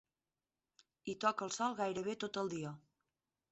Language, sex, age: Catalan, female, 40-49